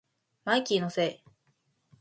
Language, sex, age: Japanese, female, under 19